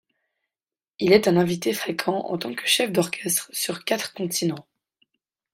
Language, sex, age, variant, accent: French, female, 19-29, Français d'Europe, Français de Suisse